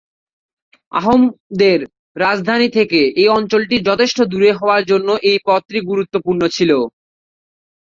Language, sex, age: Bengali, male, 19-29